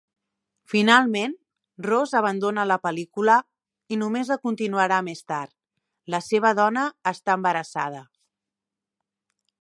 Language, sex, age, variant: Catalan, female, 40-49, Central